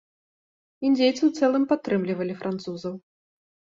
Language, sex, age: Belarusian, female, 30-39